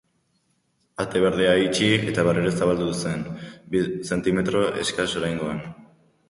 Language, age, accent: Basque, under 19, Erdialdekoa edo Nafarra (Gipuzkoa, Nafarroa)